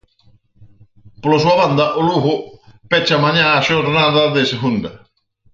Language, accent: Galician, Atlántico (seseo e gheada)